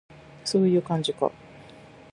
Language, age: Japanese, 60-69